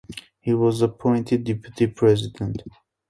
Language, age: English, 19-29